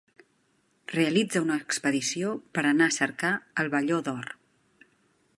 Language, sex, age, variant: Catalan, female, 40-49, Central